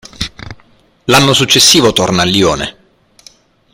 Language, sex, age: Italian, male, 30-39